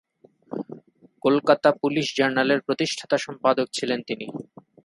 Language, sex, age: Bengali, male, 30-39